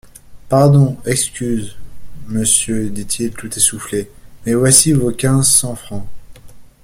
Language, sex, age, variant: French, male, 19-29, Français de métropole